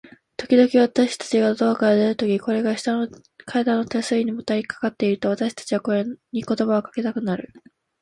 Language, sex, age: Japanese, female, 19-29